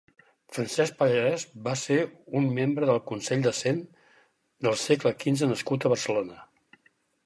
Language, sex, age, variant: Catalan, male, 60-69, Central